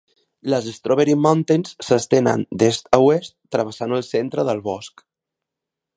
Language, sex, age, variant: Catalan, male, 30-39, Central